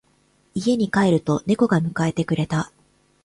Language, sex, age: Japanese, female, 19-29